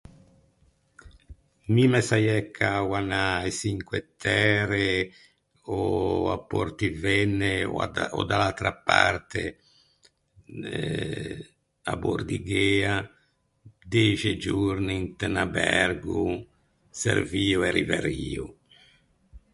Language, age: Ligurian, 70-79